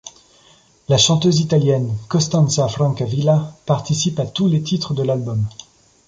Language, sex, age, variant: French, male, 30-39, Français de métropole